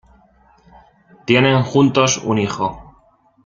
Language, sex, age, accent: Spanish, male, 19-29, España: Centro-Sur peninsular (Madrid, Toledo, Castilla-La Mancha)